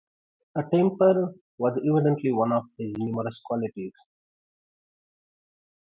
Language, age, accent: English, 40-49, India and South Asia (India, Pakistan, Sri Lanka)